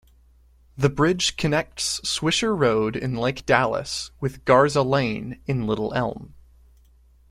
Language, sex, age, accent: English, male, 19-29, United States English